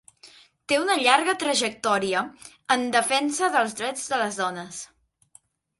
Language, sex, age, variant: Catalan, female, under 19, Central